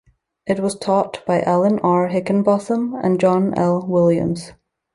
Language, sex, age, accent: English, female, 19-29, United States English